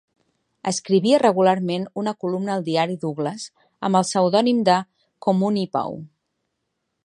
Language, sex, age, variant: Catalan, female, 19-29, Central